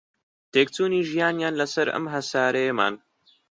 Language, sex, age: Central Kurdish, male, under 19